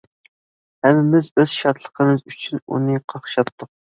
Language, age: Uyghur, 19-29